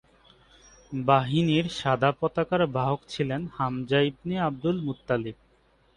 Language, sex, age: Bengali, male, 19-29